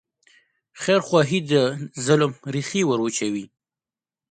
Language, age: Pashto, 19-29